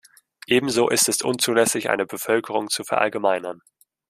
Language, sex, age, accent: German, male, 19-29, Deutschland Deutsch